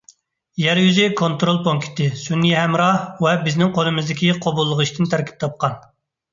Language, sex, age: Uyghur, male, 30-39